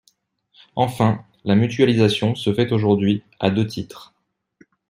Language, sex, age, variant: French, male, 30-39, Français de métropole